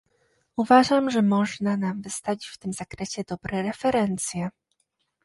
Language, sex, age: Polish, female, 19-29